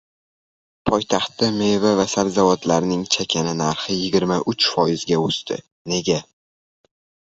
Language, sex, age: Uzbek, male, under 19